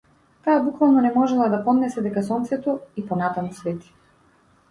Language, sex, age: Macedonian, female, 40-49